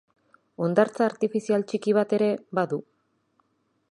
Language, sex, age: Basque, female, 40-49